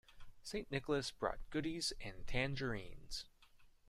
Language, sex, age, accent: English, male, 19-29, United States English